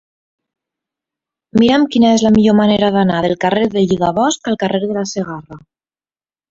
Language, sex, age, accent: Catalan, female, 30-39, valencià